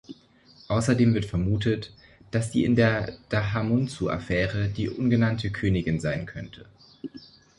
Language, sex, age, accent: German, male, 19-29, Deutschland Deutsch